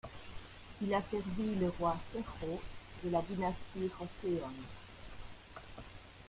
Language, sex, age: French, female, 60-69